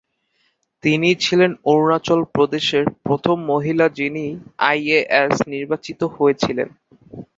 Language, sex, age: Bengali, male, 19-29